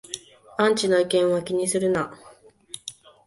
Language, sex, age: Japanese, female, 19-29